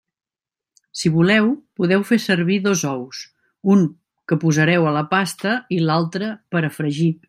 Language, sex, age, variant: Catalan, female, 19-29, Central